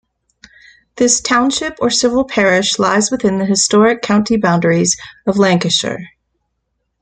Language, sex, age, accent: English, female, 40-49, United States English